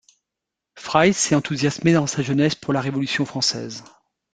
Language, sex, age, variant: French, male, 50-59, Français de métropole